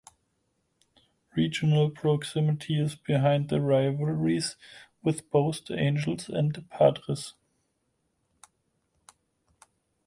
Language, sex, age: English, male, 30-39